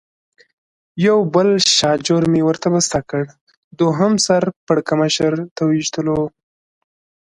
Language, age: Pashto, 19-29